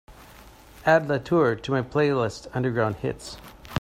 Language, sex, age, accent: English, male, 50-59, Canadian English